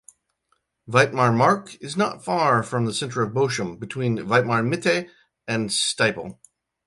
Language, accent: English, United States English